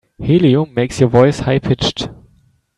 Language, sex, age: English, male, 19-29